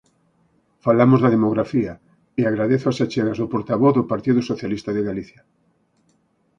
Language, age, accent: Galician, 50-59, Central (gheada)